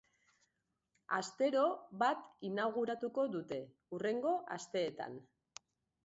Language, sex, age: Basque, female, 40-49